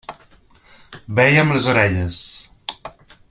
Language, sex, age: Catalan, male, 40-49